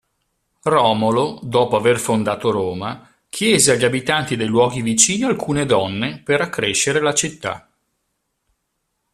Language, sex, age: Italian, male, 40-49